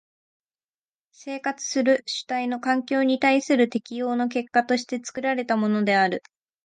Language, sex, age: Japanese, female, 19-29